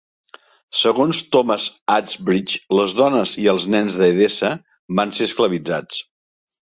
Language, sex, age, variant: Catalan, male, 60-69, Central